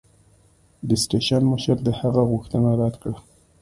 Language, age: Pashto, 30-39